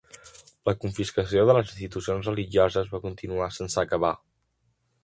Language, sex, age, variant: Catalan, male, under 19, Central